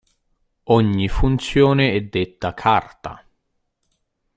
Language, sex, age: Italian, male, 19-29